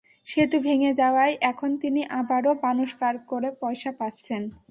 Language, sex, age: Bengali, female, 19-29